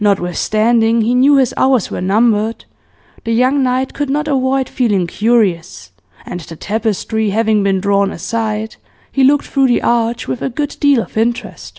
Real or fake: real